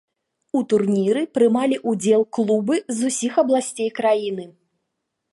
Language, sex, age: Belarusian, female, 30-39